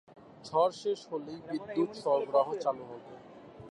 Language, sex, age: Bengali, male, 19-29